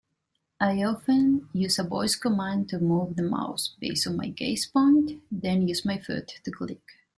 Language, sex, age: English, female, 19-29